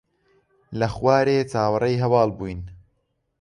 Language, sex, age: Central Kurdish, male, 19-29